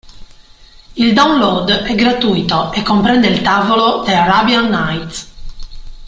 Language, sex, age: Italian, female, 40-49